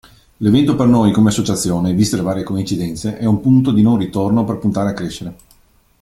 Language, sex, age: Italian, male, 40-49